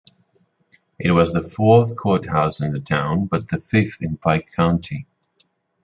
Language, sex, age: English, male, 19-29